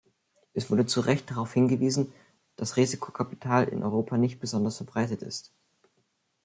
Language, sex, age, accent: German, male, under 19, Deutschland Deutsch